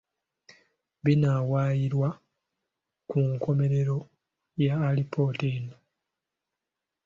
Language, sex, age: Ganda, male, 19-29